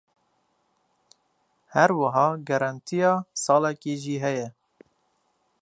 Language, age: Kurdish, 19-29